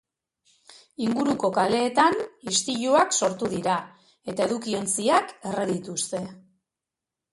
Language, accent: Basque, Mendebalekoa (Araba, Bizkaia, Gipuzkoako mendebaleko herri batzuk)